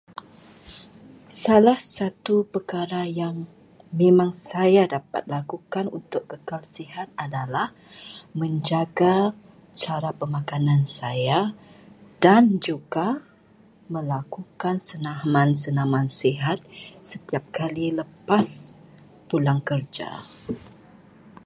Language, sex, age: Malay, female, 40-49